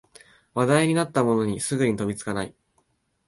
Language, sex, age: Japanese, male, 19-29